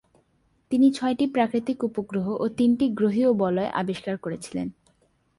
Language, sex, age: Bengali, female, 19-29